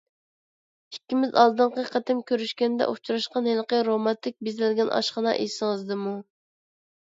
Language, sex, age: Uyghur, female, under 19